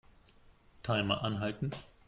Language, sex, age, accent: German, male, 19-29, Deutschland Deutsch